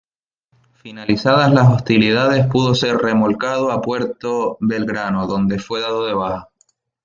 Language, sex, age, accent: Spanish, male, 19-29, España: Islas Canarias